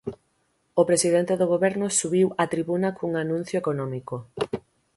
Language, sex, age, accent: Galician, female, 19-29, Central (gheada); Oriental (común en zona oriental)